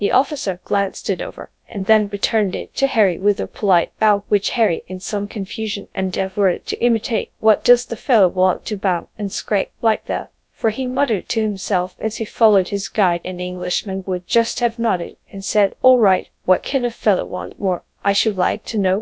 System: TTS, GradTTS